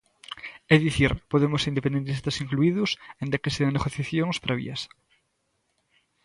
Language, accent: Galician, Atlántico (seseo e gheada)